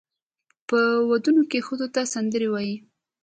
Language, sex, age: Pashto, female, 19-29